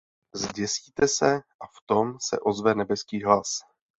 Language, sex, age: Czech, male, 30-39